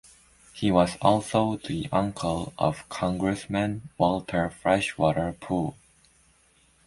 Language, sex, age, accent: English, male, under 19, United States English